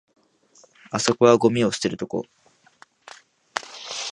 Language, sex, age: Japanese, male, 19-29